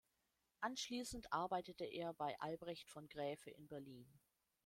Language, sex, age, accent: German, female, 30-39, Deutschland Deutsch